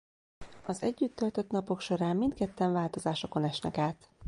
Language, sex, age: Hungarian, female, 19-29